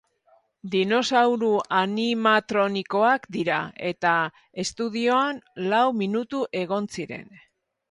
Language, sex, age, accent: Basque, female, 50-59, Erdialdekoa edo Nafarra (Gipuzkoa, Nafarroa)